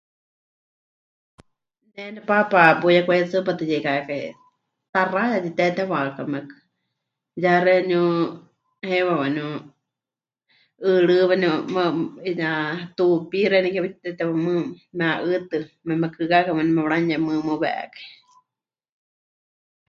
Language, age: Huichol, 30-39